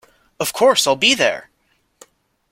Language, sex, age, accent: English, male, 19-29, United States English